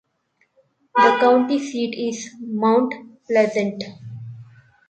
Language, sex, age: English, female, 19-29